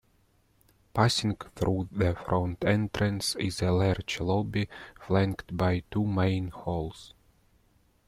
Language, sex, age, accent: English, male, 30-39, United States English